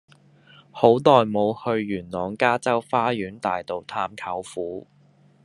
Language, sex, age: Cantonese, male, 30-39